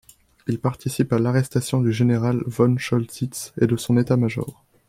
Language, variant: French, Français de métropole